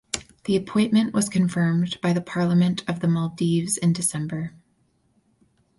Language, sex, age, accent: English, female, 19-29, United States English